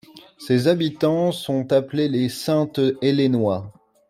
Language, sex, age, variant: French, male, 19-29, Français de métropole